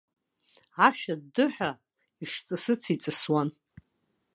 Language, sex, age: Abkhazian, female, 60-69